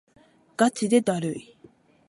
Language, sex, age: Japanese, female, 19-29